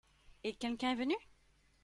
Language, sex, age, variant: French, female, 30-39, Français de métropole